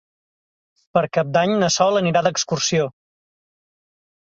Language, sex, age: Catalan, male, 40-49